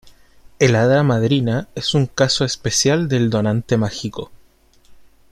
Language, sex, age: Spanish, male, 19-29